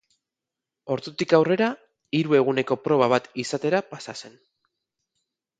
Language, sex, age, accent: Basque, male, 40-49, Mendebalekoa (Araba, Bizkaia, Gipuzkoako mendebaleko herri batzuk)